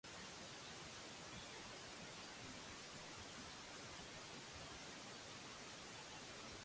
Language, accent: English, United States English